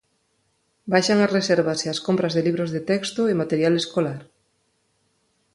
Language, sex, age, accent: Galician, female, 40-49, Neofalante